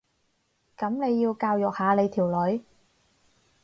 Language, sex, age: Cantonese, female, 19-29